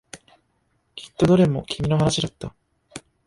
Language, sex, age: Japanese, male, 19-29